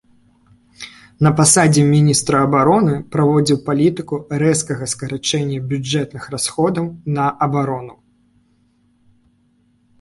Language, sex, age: Belarusian, male, 19-29